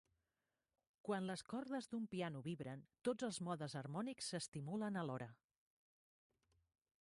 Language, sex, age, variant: Catalan, female, 40-49, Central